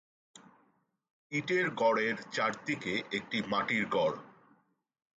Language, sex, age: Bengali, male, 40-49